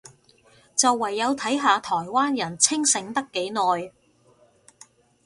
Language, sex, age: Cantonese, female, 50-59